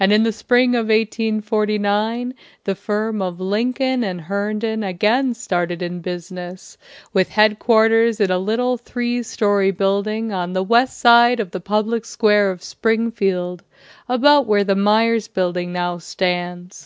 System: none